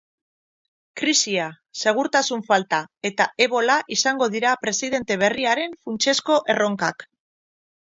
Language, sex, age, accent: Basque, female, 50-59, Erdialdekoa edo Nafarra (Gipuzkoa, Nafarroa)